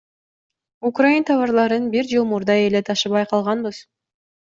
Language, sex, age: Kyrgyz, female, 19-29